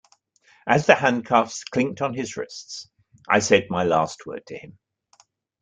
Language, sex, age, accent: English, male, 60-69, England English